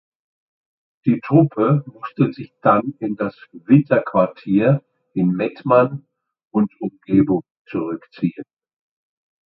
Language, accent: German, Deutschland Deutsch